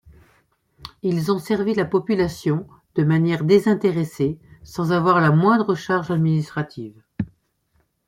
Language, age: French, 60-69